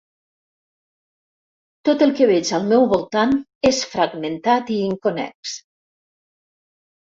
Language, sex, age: Catalan, female, 60-69